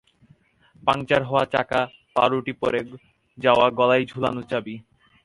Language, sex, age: Bengali, male, 19-29